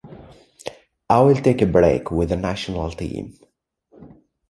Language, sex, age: English, male, 30-39